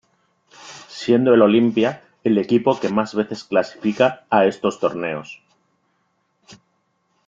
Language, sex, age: Spanish, male, 40-49